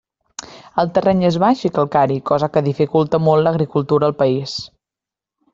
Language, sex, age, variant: Catalan, female, 19-29, Central